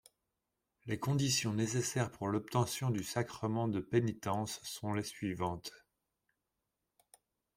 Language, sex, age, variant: French, male, 40-49, Français de métropole